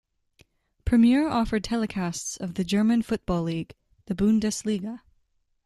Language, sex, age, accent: English, female, 19-29, United States English